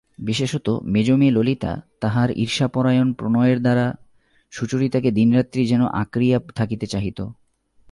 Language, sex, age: Bengali, male, 19-29